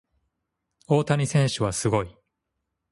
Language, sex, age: Japanese, male, 30-39